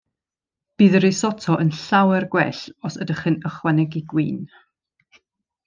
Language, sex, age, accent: Welsh, female, 30-39, Y Deyrnas Unedig Cymraeg